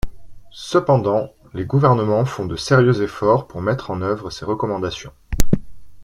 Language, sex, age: French, male, 30-39